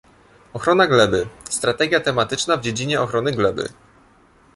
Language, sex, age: Polish, male, 19-29